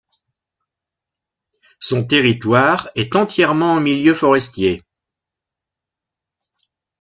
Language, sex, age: French, male, 60-69